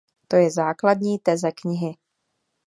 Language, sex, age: Czech, female, 19-29